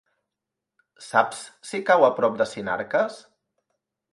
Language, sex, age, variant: Catalan, male, 40-49, Central